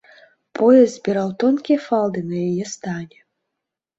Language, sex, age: Belarusian, female, 30-39